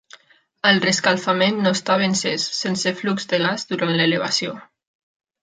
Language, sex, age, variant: Catalan, female, 19-29, Nord-Occidental